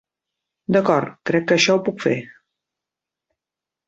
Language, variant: Catalan, Central